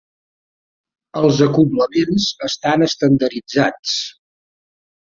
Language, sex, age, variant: Catalan, male, 60-69, Central